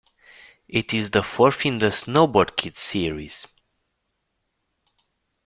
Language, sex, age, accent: English, male, 19-29, United States English